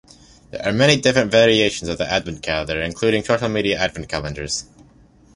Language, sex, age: English, male, 19-29